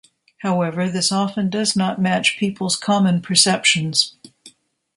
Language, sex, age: English, female, 60-69